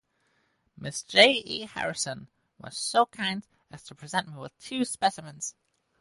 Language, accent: English, United States English